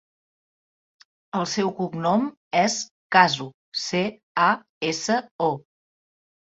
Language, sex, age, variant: Catalan, female, 30-39, Central